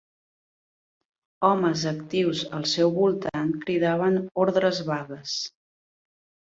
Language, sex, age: Catalan, female, 30-39